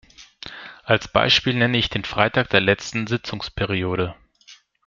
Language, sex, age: German, male, 30-39